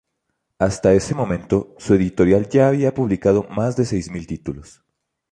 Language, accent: Spanish, México